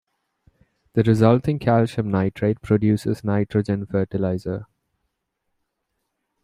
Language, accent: English, India and South Asia (India, Pakistan, Sri Lanka)